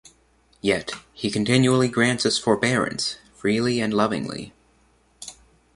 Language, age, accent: English, 19-29, United States English